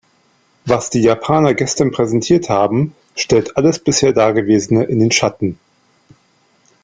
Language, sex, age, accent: German, male, 40-49, Deutschland Deutsch